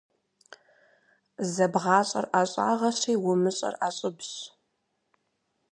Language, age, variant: Kabardian, 19-29, Адыгэбзэ (Къэбэрдей, Кирил, псоми зэдай)